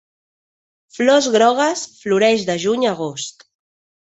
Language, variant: Catalan, Central